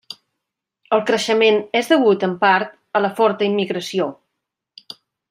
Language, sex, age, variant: Catalan, female, 50-59, Central